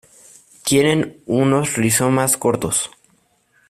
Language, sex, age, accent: Spanish, male, under 19, México